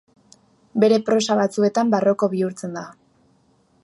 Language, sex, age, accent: Basque, female, under 19, Erdialdekoa edo Nafarra (Gipuzkoa, Nafarroa)